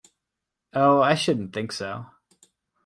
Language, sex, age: English, male, 19-29